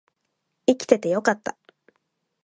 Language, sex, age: Japanese, female, 19-29